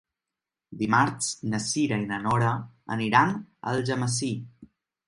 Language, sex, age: Catalan, male, 19-29